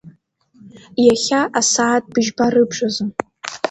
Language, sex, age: Abkhazian, female, under 19